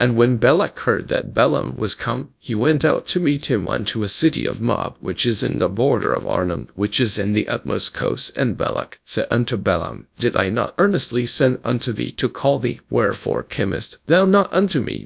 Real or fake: fake